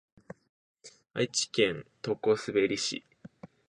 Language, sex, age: Japanese, male, 19-29